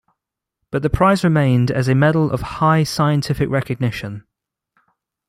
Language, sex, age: English, male, 19-29